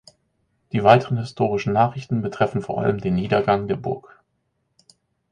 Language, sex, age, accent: German, male, 40-49, Deutschland Deutsch